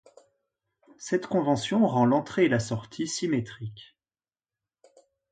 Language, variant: French, Français de métropole